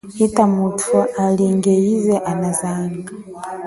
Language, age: Chokwe, 40-49